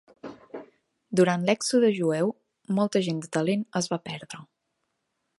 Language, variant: Catalan, Central